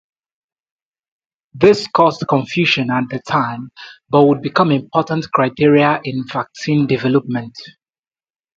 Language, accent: English, Nigerian English